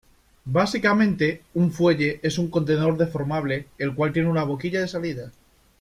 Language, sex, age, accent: Spanish, male, 19-29, España: Centro-Sur peninsular (Madrid, Toledo, Castilla-La Mancha)